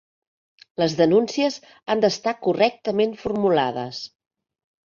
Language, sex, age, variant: Catalan, female, 50-59, Central